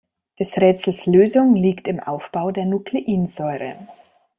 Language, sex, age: German, female, 30-39